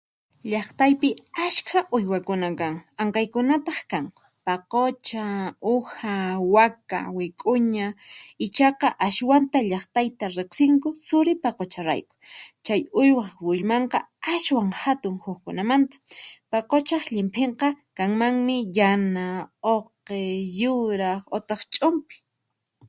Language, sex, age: Puno Quechua, female, 19-29